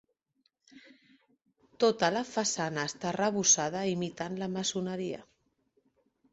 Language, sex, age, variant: Catalan, female, 40-49, Central